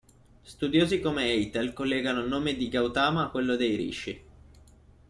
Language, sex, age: Italian, male, 19-29